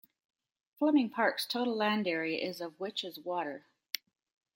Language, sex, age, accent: English, female, 50-59, Canadian English